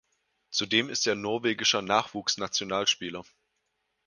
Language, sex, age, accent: German, male, 19-29, Deutschland Deutsch